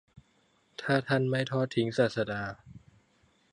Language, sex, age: Thai, male, under 19